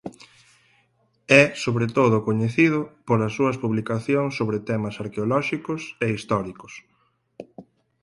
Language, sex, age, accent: Galician, male, 19-29, Atlántico (seseo e gheada)